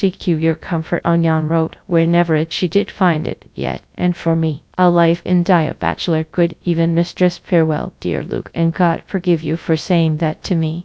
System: TTS, GradTTS